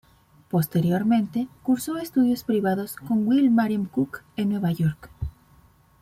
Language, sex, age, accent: Spanish, female, 30-39, México